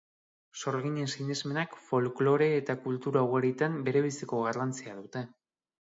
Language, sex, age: Basque, male, 30-39